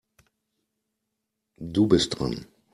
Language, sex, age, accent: German, male, 40-49, Deutschland Deutsch